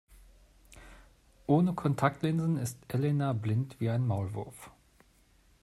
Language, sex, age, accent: German, male, 40-49, Deutschland Deutsch